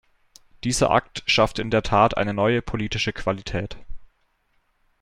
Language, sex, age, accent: German, male, under 19, Deutschland Deutsch